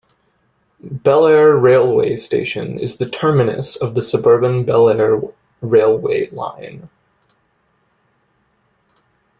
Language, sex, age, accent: English, male, 19-29, United States English